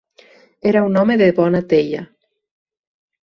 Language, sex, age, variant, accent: Catalan, female, 19-29, Nord-Occidental, Lleidatà